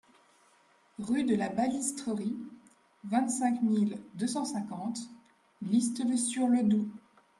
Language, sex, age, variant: French, female, 19-29, Français de métropole